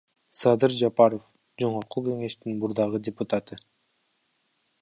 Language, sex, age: Kyrgyz, male, 19-29